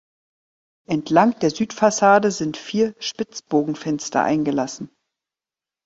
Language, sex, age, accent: German, female, 50-59, Deutschland Deutsch; Norddeutsch